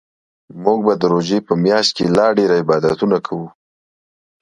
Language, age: Pashto, 30-39